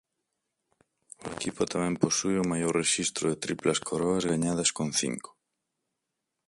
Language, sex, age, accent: Galician, male, 19-29, Central (gheada)